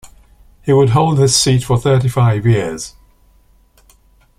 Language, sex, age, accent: English, male, 70-79, England English